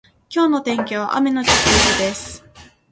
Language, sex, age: Japanese, female, 19-29